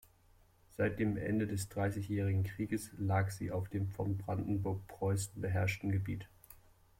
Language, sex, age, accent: German, male, 30-39, Deutschland Deutsch